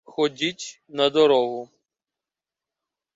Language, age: Ukrainian, 19-29